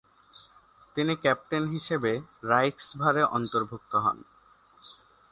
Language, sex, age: Bengali, male, 19-29